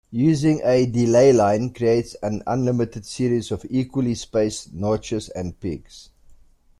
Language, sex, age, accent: English, male, 50-59, Southern African (South Africa, Zimbabwe, Namibia)